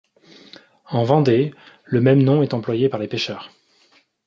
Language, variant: French, Français de métropole